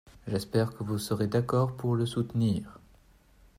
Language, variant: French, Français de métropole